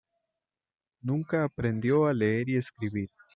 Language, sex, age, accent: Spanish, male, 19-29, México